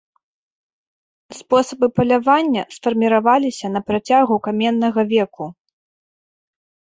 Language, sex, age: Belarusian, female, 30-39